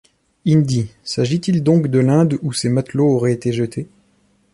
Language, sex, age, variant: French, male, 30-39, Français de métropole